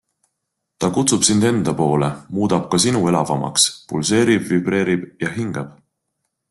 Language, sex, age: Estonian, male, 30-39